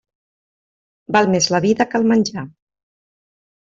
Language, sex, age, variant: Catalan, female, 30-39, Central